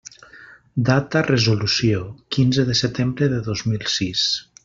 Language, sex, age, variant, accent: Catalan, male, 40-49, Valencià meridional, valencià